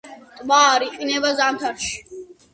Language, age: Georgian, under 19